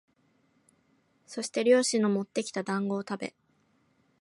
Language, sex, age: Japanese, female, 19-29